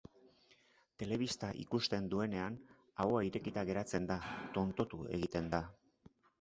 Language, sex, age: Basque, male, 50-59